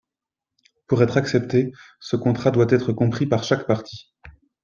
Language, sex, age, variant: French, male, 30-39, Français de métropole